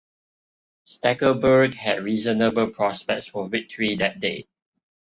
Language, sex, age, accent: English, male, 30-39, Malaysian English